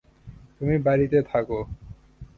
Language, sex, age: Bengali, male, 19-29